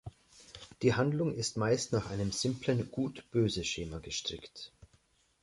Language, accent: German, Österreichisches Deutsch